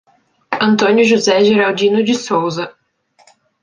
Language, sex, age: Portuguese, female, 19-29